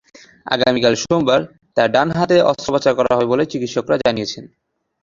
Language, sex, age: Bengali, male, 19-29